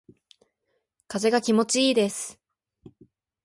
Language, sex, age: Japanese, female, under 19